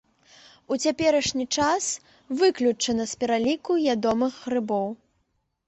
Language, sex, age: Belarusian, female, under 19